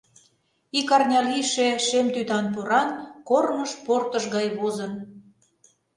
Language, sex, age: Mari, female, 50-59